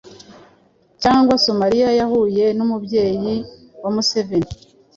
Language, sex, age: Kinyarwanda, female, 50-59